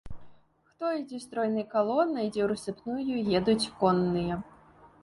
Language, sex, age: Belarusian, female, 19-29